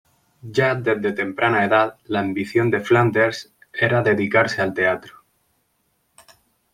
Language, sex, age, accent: Spanish, male, 30-39, España: Sur peninsular (Andalucia, Extremadura, Murcia)